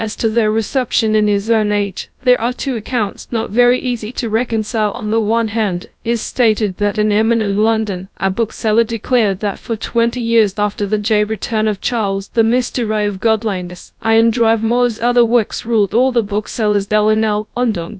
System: TTS, GradTTS